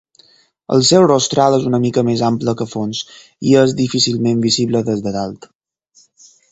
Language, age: Catalan, 19-29